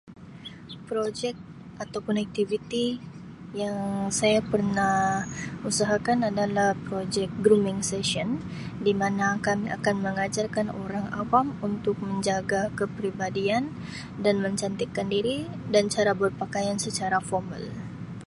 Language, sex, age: Sabah Malay, female, 19-29